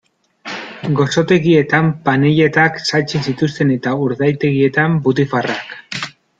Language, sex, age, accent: Basque, male, 30-39, Mendebalekoa (Araba, Bizkaia, Gipuzkoako mendebaleko herri batzuk)